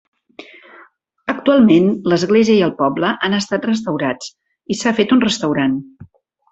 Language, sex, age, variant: Catalan, female, 60-69, Central